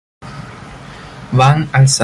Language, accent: Spanish, América central